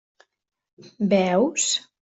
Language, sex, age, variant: Catalan, female, 50-59, Central